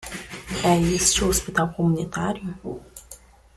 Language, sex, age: Portuguese, female, 19-29